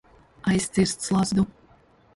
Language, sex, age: Latvian, female, 30-39